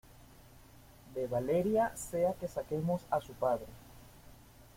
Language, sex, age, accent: Spanish, male, 30-39, Caribe: Cuba, Venezuela, Puerto Rico, República Dominicana, Panamá, Colombia caribeña, México caribeño, Costa del golfo de México